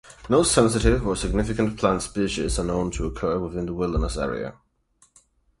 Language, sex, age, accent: English, male, 19-29, United States English; England English